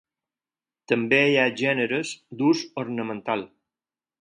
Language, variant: Catalan, Balear